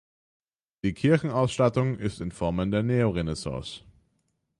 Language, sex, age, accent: German, male, under 19, Deutschland Deutsch; Österreichisches Deutsch